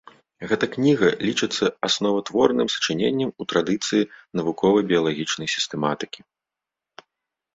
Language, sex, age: Belarusian, male, 30-39